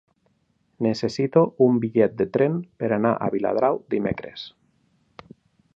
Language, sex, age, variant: Catalan, male, 40-49, Nord-Occidental